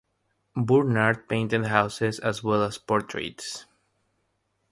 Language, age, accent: English, 19-29, United States English; India and South Asia (India, Pakistan, Sri Lanka)